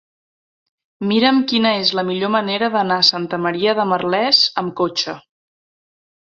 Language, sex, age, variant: Catalan, female, 19-29, Central